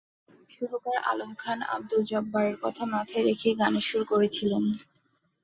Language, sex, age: Bengali, female, 19-29